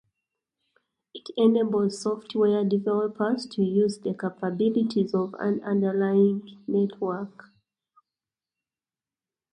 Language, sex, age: English, female, 30-39